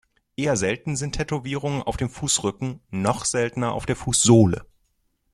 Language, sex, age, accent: German, male, 19-29, Deutschland Deutsch